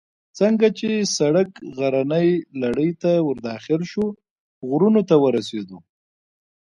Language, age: Pashto, 30-39